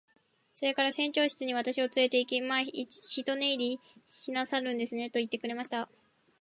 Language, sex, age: Japanese, female, 19-29